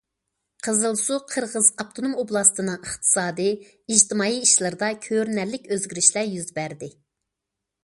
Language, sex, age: Uyghur, female, 40-49